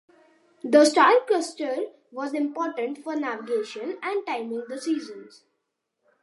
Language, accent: English, India and South Asia (India, Pakistan, Sri Lanka)